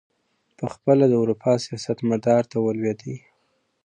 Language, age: Pashto, 19-29